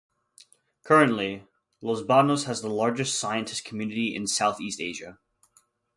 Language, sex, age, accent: English, male, 19-29, United States English